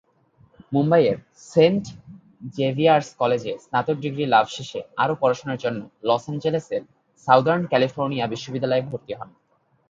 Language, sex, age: Bengali, male, 19-29